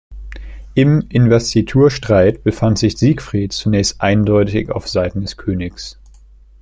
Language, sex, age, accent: German, male, under 19, Deutschland Deutsch